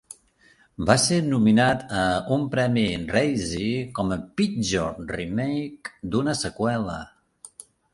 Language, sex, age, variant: Catalan, male, 50-59, Central